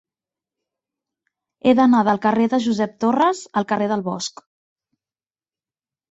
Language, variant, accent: Catalan, Central, Neutre